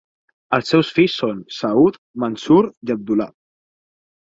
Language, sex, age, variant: Catalan, male, 19-29, Nord-Occidental